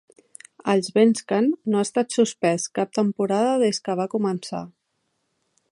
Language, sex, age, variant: Catalan, female, 40-49, Central